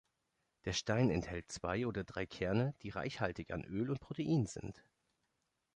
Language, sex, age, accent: German, male, 30-39, Deutschland Deutsch